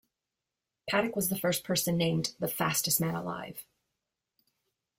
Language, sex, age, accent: English, female, 30-39, United States English